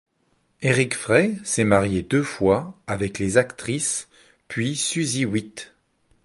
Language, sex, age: French, male, 40-49